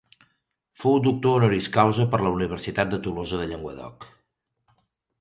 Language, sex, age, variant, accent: Catalan, male, 40-49, Central, tarragoní